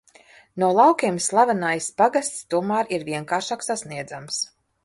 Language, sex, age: Latvian, female, 50-59